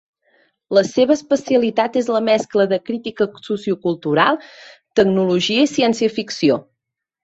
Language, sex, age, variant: Catalan, female, 30-39, Central